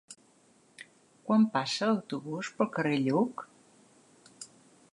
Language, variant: Catalan, Central